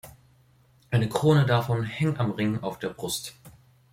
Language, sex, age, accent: German, male, 19-29, Deutschland Deutsch